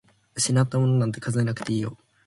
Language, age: Japanese, 19-29